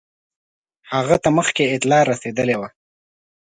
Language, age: Pashto, 19-29